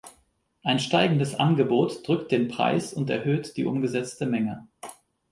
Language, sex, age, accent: German, male, 30-39, Deutschland Deutsch